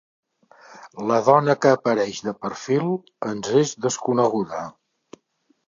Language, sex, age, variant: Catalan, male, 60-69, Central